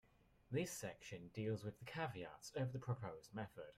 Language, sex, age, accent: English, male, under 19, England English